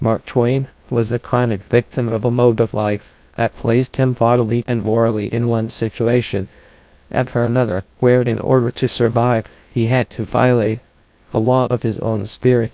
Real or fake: fake